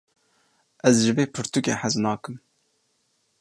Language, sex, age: Kurdish, male, 30-39